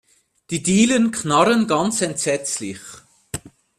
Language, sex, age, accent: German, male, 40-49, Schweizerdeutsch